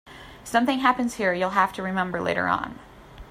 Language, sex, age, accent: English, female, 30-39, United States English